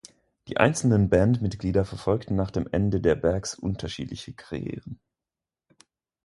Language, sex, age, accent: German, male, 19-29, Schweizerdeutsch